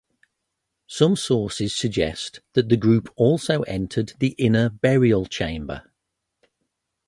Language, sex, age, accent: English, male, 40-49, England English